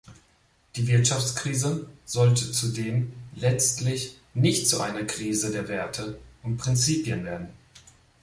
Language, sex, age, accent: German, male, 30-39, Deutschland Deutsch